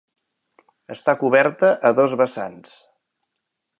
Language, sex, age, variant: Catalan, male, 50-59, Central